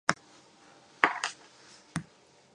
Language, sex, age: English, female, under 19